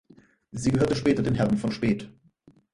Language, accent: German, Deutschland Deutsch